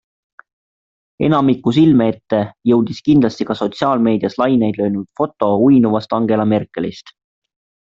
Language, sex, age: Estonian, male, 19-29